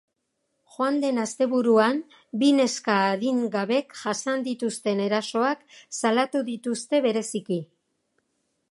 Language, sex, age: Basque, female, 60-69